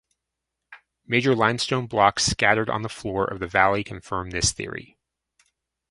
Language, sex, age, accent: English, male, 30-39, United States English